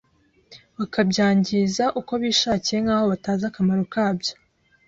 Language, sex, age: Kinyarwanda, female, 19-29